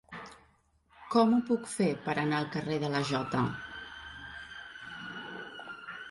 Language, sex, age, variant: Catalan, female, 50-59, Central